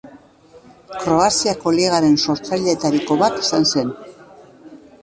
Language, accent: Basque, Mendebalekoa (Araba, Bizkaia, Gipuzkoako mendebaleko herri batzuk)